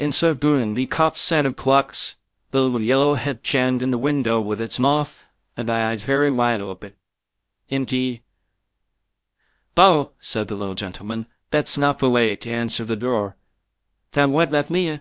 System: TTS, VITS